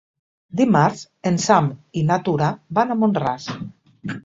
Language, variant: Catalan, Nord-Occidental